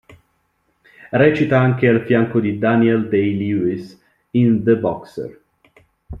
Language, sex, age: Italian, male, 30-39